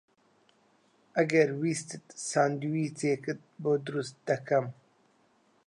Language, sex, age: Central Kurdish, male, 19-29